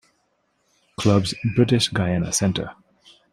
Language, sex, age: English, male, 19-29